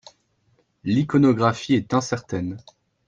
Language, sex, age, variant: French, male, 19-29, Français de métropole